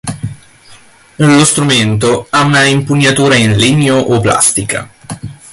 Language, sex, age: Italian, male, 19-29